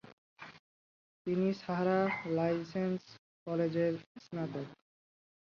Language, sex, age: Bengali, male, 40-49